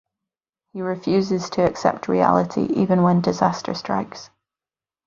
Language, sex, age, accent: English, female, 30-39, Northern Irish; yorkshire